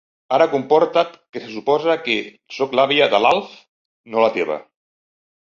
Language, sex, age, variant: Catalan, male, 40-49, Central